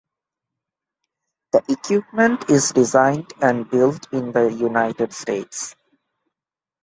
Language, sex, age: English, male, 19-29